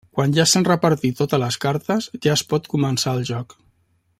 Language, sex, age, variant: Catalan, male, 50-59, Central